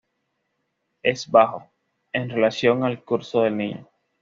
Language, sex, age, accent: Spanish, male, 19-29, Caribe: Cuba, Venezuela, Puerto Rico, República Dominicana, Panamá, Colombia caribeña, México caribeño, Costa del golfo de México